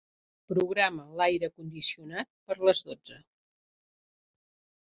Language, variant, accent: Catalan, Septentrional, Empordanès